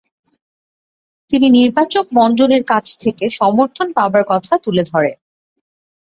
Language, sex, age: Bengali, female, 19-29